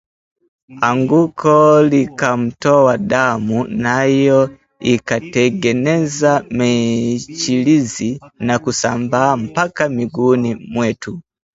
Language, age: Swahili, 19-29